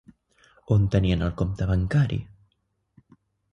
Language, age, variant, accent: Catalan, under 19, Central, central